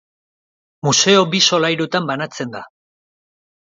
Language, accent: Basque, Erdialdekoa edo Nafarra (Gipuzkoa, Nafarroa)